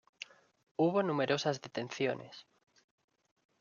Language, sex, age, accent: Spanish, male, 19-29, España: Norte peninsular (Asturias, Castilla y León, Cantabria, País Vasco, Navarra, Aragón, La Rioja, Guadalajara, Cuenca)